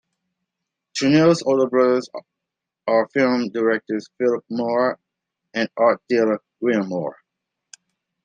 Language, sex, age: English, male, 40-49